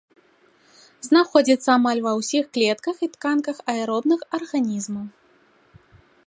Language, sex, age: Belarusian, female, 19-29